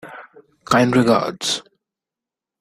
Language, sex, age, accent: English, male, 19-29, India and South Asia (India, Pakistan, Sri Lanka)